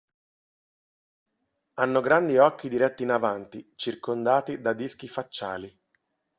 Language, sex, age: Italian, male, 40-49